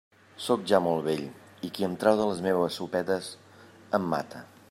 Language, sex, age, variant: Catalan, male, 50-59, Central